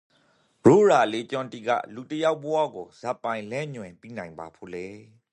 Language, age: Rakhine, 30-39